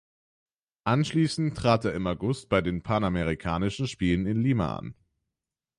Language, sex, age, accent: German, male, under 19, Deutschland Deutsch; Österreichisches Deutsch